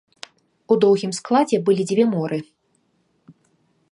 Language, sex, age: Belarusian, female, 19-29